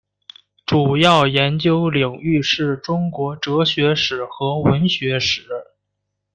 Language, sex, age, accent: Chinese, male, 19-29, 出生地：河北省